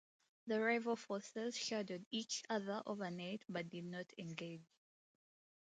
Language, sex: English, female